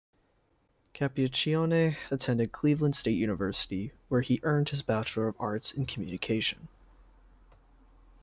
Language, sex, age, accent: English, male, under 19, United States English